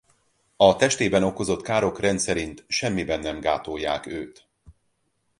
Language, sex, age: Hungarian, male, 40-49